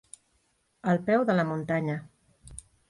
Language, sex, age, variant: Catalan, female, 60-69, Central